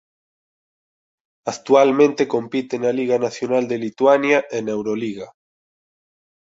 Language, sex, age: Galician, male, 30-39